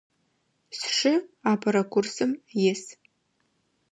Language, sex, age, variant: Adyghe, female, 19-29, Адыгабзэ (Кирил, пстэумэ зэдыряе)